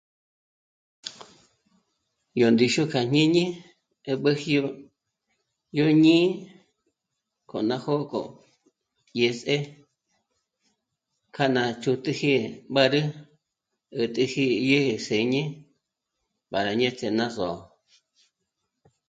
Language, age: Michoacán Mazahua, 19-29